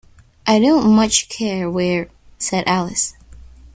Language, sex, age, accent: English, female, under 19, England English